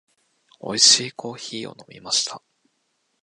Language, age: Japanese, 19-29